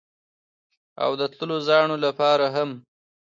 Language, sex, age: Pashto, male, 30-39